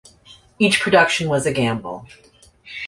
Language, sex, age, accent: English, female, 40-49, Canadian English